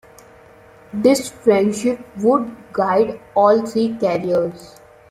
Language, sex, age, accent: English, male, under 19, India and South Asia (India, Pakistan, Sri Lanka)